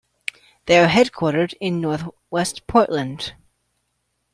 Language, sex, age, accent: English, male, 19-29, United States English